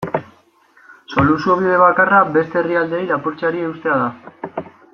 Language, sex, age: Basque, male, 19-29